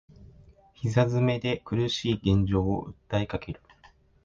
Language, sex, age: Japanese, male, 19-29